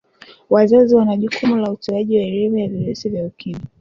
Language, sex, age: Swahili, female, 19-29